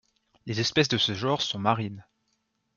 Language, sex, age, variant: French, male, 19-29, Français de métropole